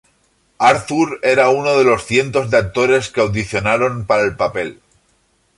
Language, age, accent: Spanish, 40-49, España: Centro-Sur peninsular (Madrid, Toledo, Castilla-La Mancha)